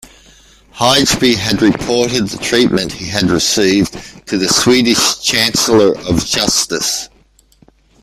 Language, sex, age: English, male, 60-69